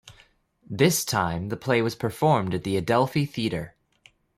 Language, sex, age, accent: English, male, 19-29, Canadian English